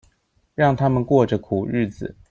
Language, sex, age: Chinese, male, 40-49